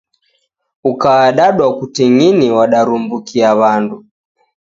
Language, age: Taita, 19-29